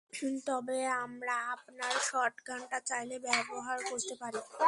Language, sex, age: Bengali, female, 19-29